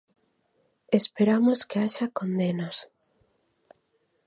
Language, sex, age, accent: Galician, female, 30-39, Atlántico (seseo e gheada)